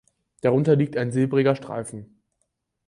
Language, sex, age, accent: German, male, 19-29, Deutschland Deutsch